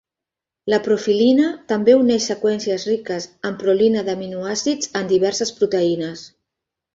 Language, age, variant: Catalan, 50-59, Central